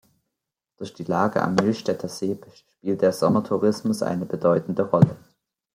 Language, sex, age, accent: German, male, under 19, Deutschland Deutsch